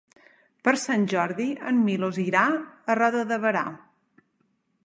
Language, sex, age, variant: Catalan, female, 40-49, Central